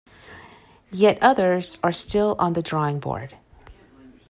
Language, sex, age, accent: English, female, 40-49, United States English